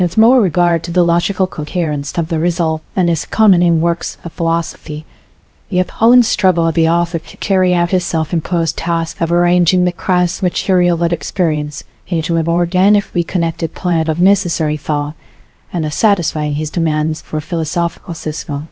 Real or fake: fake